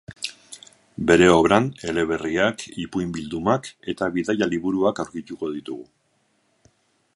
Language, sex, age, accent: Basque, male, 50-59, Erdialdekoa edo Nafarra (Gipuzkoa, Nafarroa)